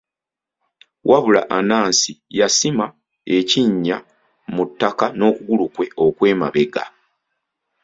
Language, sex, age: Ganda, male, 30-39